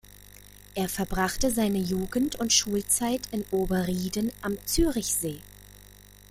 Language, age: German, 30-39